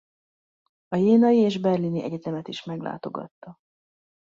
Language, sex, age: Hungarian, female, 19-29